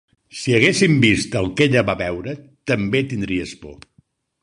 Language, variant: Catalan, Nord-Occidental